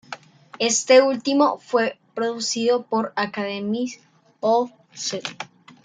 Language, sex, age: Spanish, male, under 19